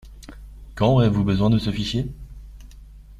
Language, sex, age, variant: French, male, 30-39, Français de métropole